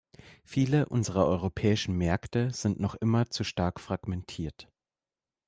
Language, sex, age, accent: German, male, 30-39, Deutschland Deutsch